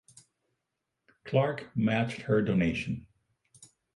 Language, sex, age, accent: English, male, 40-49, Irish English